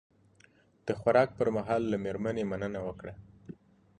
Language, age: Pashto, 30-39